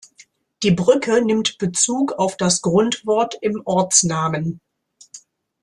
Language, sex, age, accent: German, female, 50-59, Deutschland Deutsch